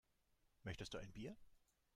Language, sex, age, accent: German, male, 30-39, Deutschland Deutsch